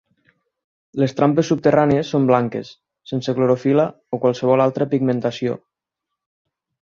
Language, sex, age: Catalan, male, 19-29